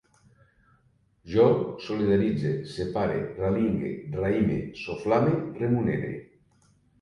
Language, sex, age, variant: Catalan, male, 50-59, Septentrional